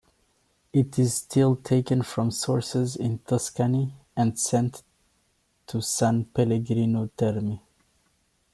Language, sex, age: English, male, 19-29